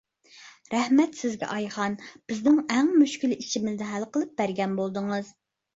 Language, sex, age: Uyghur, female, 19-29